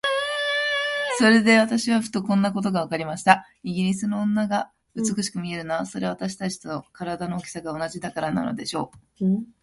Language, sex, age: Japanese, female, under 19